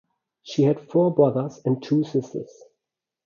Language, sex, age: English, male, 30-39